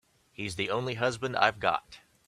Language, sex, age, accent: English, male, 40-49, United States English